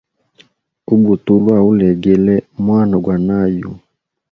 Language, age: Hemba, 19-29